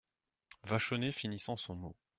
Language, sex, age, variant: French, male, 30-39, Français de métropole